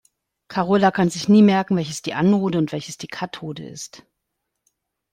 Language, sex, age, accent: German, female, 40-49, Deutschland Deutsch